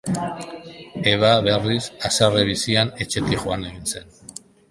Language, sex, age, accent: Basque, male, 50-59, Mendebalekoa (Araba, Bizkaia, Gipuzkoako mendebaleko herri batzuk)